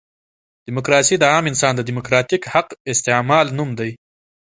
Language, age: Pashto, 19-29